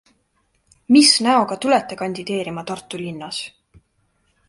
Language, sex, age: Estonian, female, 19-29